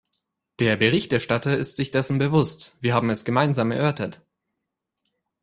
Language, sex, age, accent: German, male, 19-29, Deutschland Deutsch